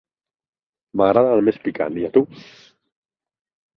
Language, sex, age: Catalan, male, 40-49